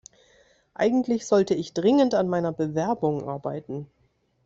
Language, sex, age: German, female, 30-39